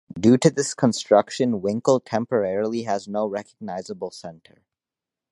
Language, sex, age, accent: English, male, under 19, United States English